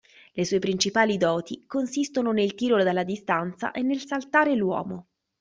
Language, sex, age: Italian, female, 30-39